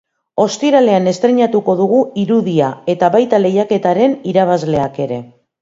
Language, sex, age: Basque, female, 50-59